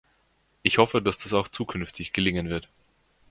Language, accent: German, Österreichisches Deutsch